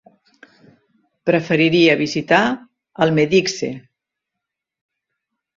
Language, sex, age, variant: Catalan, female, 60-69, Central